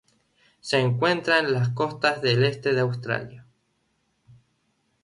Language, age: Spanish, 19-29